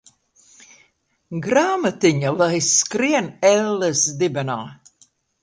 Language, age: Latvian, 80-89